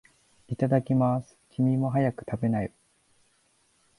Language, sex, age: Japanese, male, 19-29